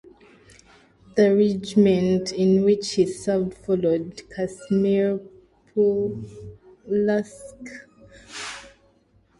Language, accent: English, England English